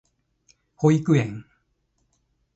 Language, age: Japanese, 70-79